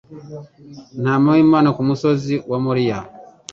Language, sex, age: Kinyarwanda, male, 40-49